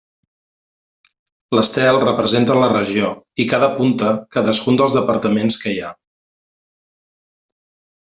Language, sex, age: Catalan, male, 40-49